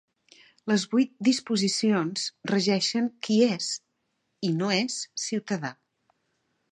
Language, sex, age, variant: Catalan, female, 50-59, Central